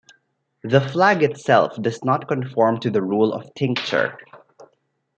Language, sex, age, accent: English, male, 19-29, Filipino